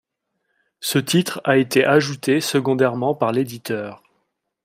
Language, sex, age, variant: French, male, 40-49, Français de métropole